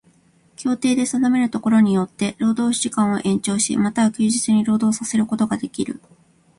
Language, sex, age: Japanese, female, 40-49